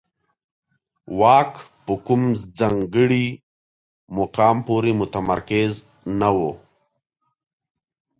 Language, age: Pashto, 30-39